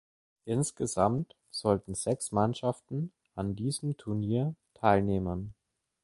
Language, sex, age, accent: German, male, under 19, Deutschland Deutsch